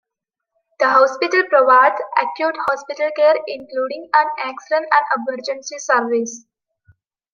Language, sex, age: English, female, 19-29